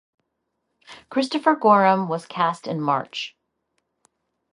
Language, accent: English, United States English; Canadian English